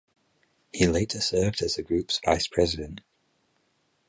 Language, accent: English, British English